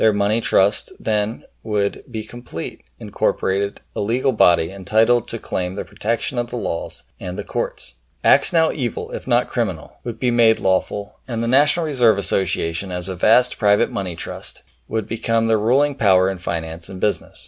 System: none